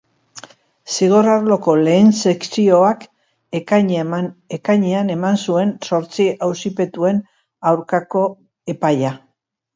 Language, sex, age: Basque, female, 60-69